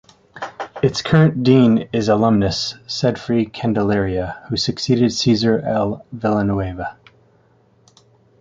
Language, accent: English, United States English